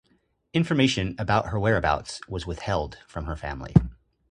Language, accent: English, United States English